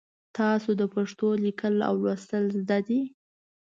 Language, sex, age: Pashto, female, 19-29